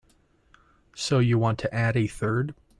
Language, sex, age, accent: English, male, 19-29, United States English